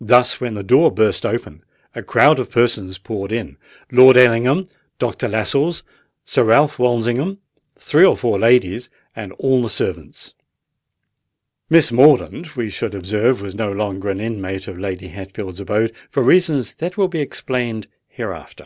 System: none